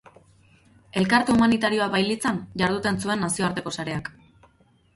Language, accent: Basque, Erdialdekoa edo Nafarra (Gipuzkoa, Nafarroa)